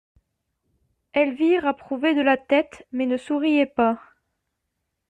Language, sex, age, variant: French, female, 19-29, Français de métropole